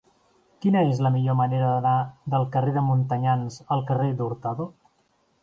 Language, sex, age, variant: Catalan, male, 40-49, Central